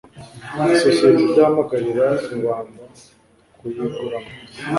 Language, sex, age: Kinyarwanda, male, 19-29